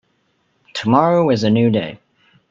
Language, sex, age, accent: English, male, 19-29, United States English